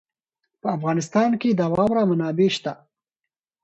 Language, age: Pashto, 19-29